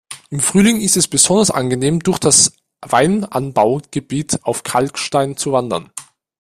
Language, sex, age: German, male, under 19